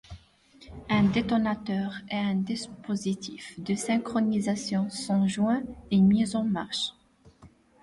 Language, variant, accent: French, Français du nord de l'Afrique, Français du Maroc